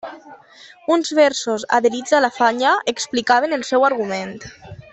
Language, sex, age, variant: Catalan, female, 19-29, Central